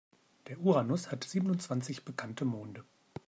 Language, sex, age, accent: German, male, 50-59, Deutschland Deutsch